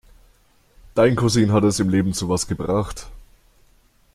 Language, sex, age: German, male, 19-29